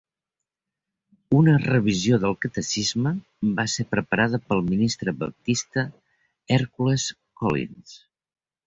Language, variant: Catalan, Central